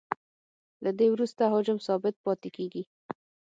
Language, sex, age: Pashto, female, 19-29